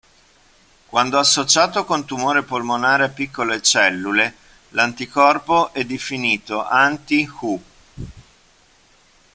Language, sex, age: Italian, male, 50-59